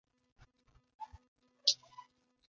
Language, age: English, 19-29